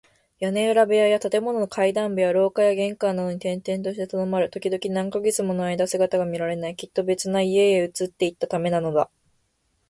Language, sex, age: Japanese, female, 19-29